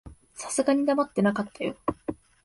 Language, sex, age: Japanese, female, 19-29